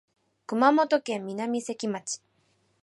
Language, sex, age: Japanese, female, 19-29